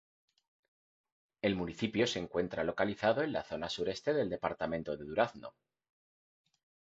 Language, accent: Spanish, España: Centro-Sur peninsular (Madrid, Toledo, Castilla-La Mancha)